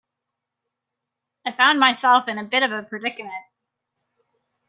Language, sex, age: English, female, 30-39